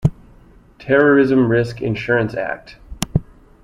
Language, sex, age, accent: English, male, 19-29, United States English